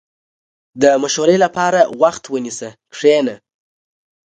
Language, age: Pashto, 19-29